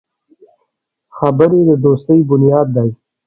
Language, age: Pashto, 40-49